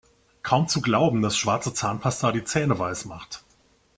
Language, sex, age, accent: German, male, 40-49, Deutschland Deutsch